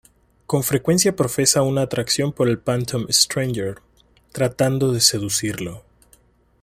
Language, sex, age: Spanish, male, 30-39